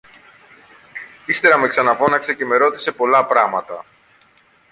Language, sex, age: Greek, male, 40-49